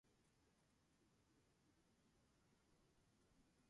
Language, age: English, 19-29